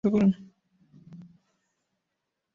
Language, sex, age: Bengali, male, 19-29